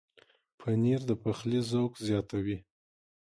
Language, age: Pashto, 40-49